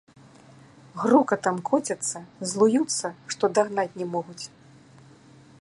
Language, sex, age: Belarusian, female, 60-69